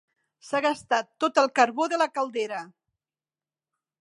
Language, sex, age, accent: Catalan, female, 60-69, occidental